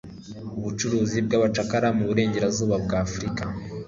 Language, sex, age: Kinyarwanda, male, 19-29